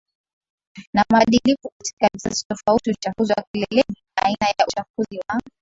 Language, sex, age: Swahili, female, 19-29